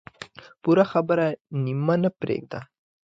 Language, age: Pashto, 19-29